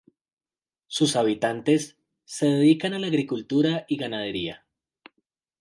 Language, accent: Spanish, Andino-Pacífico: Colombia, Perú, Ecuador, oeste de Bolivia y Venezuela andina